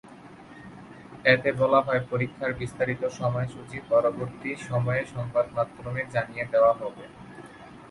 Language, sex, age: Bengali, male, 19-29